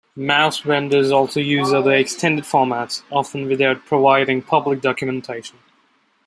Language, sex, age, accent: English, male, 19-29, India and South Asia (India, Pakistan, Sri Lanka)